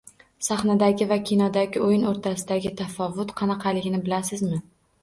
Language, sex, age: Uzbek, female, 19-29